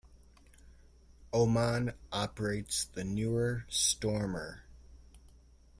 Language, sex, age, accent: English, male, 30-39, United States English